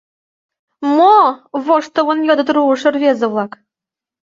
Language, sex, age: Mari, female, 19-29